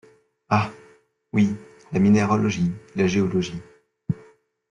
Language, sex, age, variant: French, male, 19-29, Français de métropole